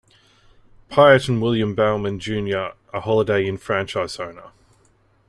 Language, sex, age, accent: English, male, 30-39, Australian English